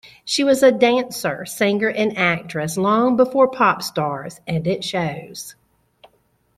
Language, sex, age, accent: English, female, 50-59, United States English